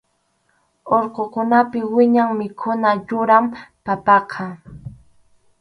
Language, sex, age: Arequipa-La Unión Quechua, female, under 19